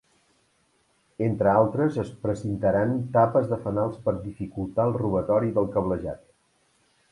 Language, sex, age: Catalan, male, 50-59